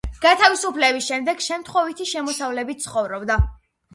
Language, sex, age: Georgian, female, 19-29